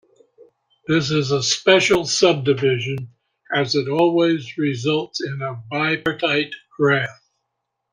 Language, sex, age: English, male, 80-89